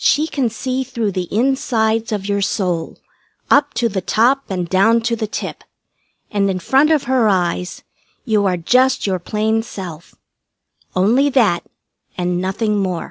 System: none